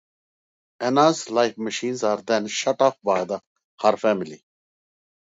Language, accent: English, India and South Asia (India, Pakistan, Sri Lanka)